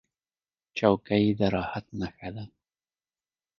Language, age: Pashto, 30-39